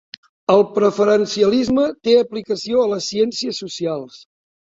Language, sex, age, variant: Catalan, male, 60-69, Septentrional